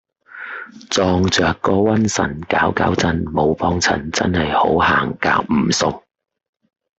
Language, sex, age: Cantonese, male, 40-49